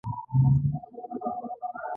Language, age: Pashto, 30-39